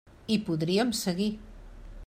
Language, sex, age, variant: Catalan, female, 60-69, Central